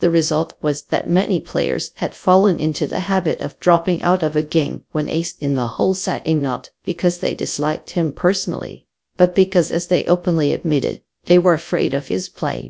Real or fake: fake